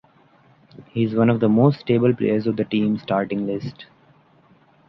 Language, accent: English, India and South Asia (India, Pakistan, Sri Lanka)